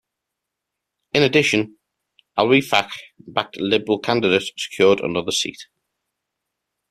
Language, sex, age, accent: English, male, 30-39, England English